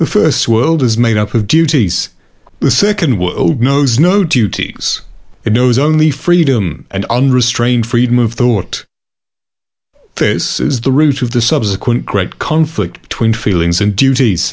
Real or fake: real